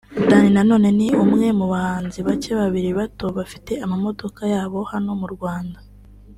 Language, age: Kinyarwanda, 19-29